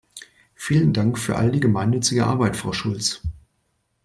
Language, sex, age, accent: German, male, 50-59, Deutschland Deutsch